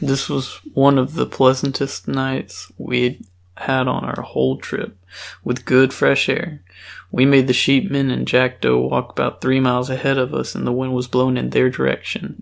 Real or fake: real